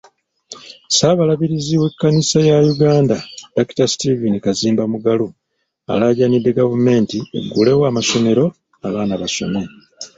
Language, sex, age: Ganda, male, 40-49